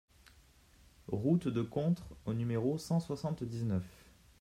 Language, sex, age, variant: French, male, 19-29, Français de métropole